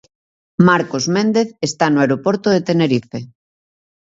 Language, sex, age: Galician, female, 40-49